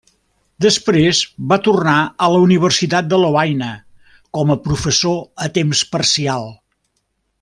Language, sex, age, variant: Catalan, male, 70-79, Central